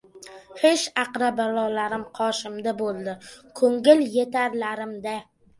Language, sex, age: Uzbek, male, 19-29